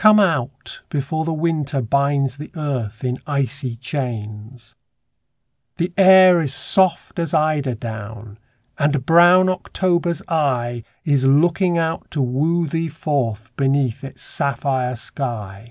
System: none